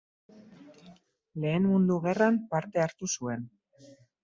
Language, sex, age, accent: Basque, female, 30-39, Mendebalekoa (Araba, Bizkaia, Gipuzkoako mendebaleko herri batzuk)